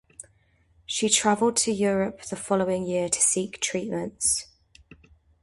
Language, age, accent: English, 19-29, United States English; England English